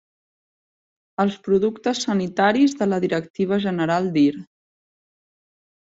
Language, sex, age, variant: Catalan, female, 30-39, Central